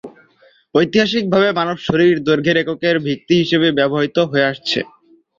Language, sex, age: Bengali, male, under 19